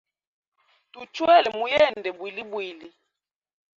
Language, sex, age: Hemba, female, 19-29